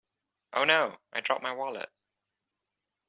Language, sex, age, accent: English, male, 19-29, Southern African (South Africa, Zimbabwe, Namibia)